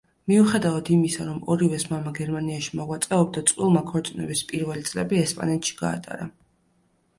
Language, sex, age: Georgian, female, 19-29